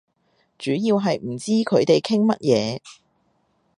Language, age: Cantonese, 30-39